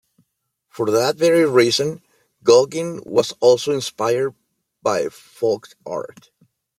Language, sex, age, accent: English, male, 40-49, United States English